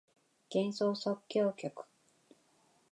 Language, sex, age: Japanese, female, 40-49